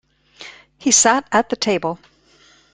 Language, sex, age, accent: English, female, 50-59, United States English